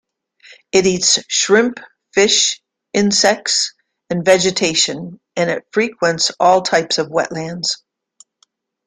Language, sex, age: English, female, 70-79